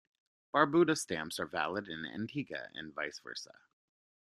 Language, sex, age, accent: English, male, 30-39, United States English